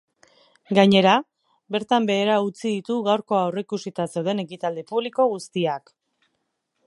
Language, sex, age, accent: Basque, female, 40-49, Erdialdekoa edo Nafarra (Gipuzkoa, Nafarroa)